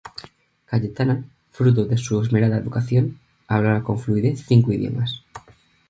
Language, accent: Spanish, España: Centro-Sur peninsular (Madrid, Toledo, Castilla-La Mancha)